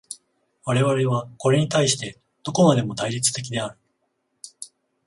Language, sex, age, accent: Japanese, male, 40-49, 関西